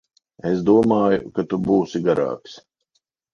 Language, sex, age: Latvian, male, 50-59